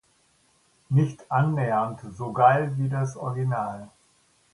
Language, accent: German, Deutschland Deutsch